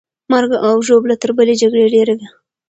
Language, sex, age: Pashto, female, 19-29